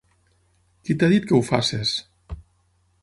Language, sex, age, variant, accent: Catalan, male, 40-49, Tortosí, nord-occidental; Tortosí